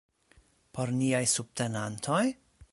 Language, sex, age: Esperanto, male, 40-49